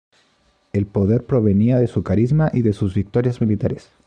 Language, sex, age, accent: Spanish, male, 19-29, Chileno: Chile, Cuyo